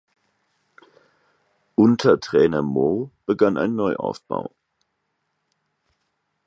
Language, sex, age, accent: German, male, 40-49, Deutschland Deutsch